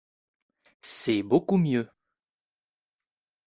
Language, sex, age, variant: French, male, 19-29, Français de métropole